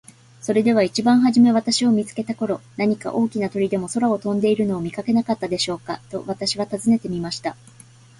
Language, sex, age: Japanese, female, 40-49